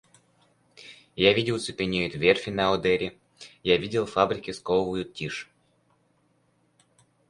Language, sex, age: Russian, male, under 19